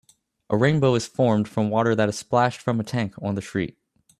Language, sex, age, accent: English, male, 19-29, United States English